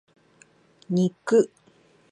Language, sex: Japanese, female